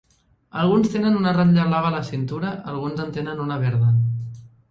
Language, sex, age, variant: Catalan, female, 30-39, Central